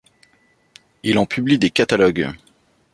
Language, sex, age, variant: French, male, 30-39, Français de métropole